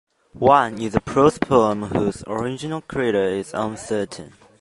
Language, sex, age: English, male, under 19